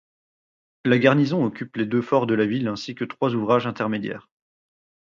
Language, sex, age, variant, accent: French, male, 30-39, Français d'Europe, Français de Belgique